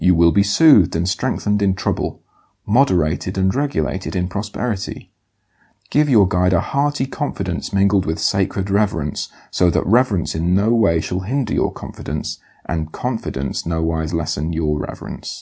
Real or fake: real